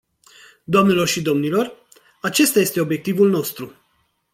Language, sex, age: Romanian, male, 30-39